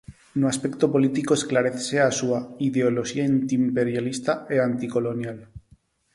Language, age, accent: Galician, 30-39, Neofalante